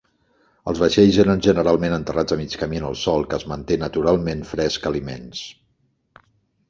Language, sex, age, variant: Catalan, male, 40-49, Central